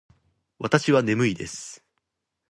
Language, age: Japanese, under 19